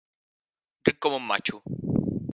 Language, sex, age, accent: Catalan, male, 19-29, Garrotxi